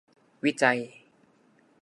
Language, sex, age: Thai, male, 19-29